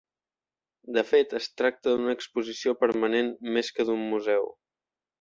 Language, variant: Catalan, Central